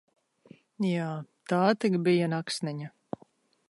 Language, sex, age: Latvian, female, 30-39